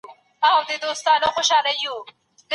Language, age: Pashto, 30-39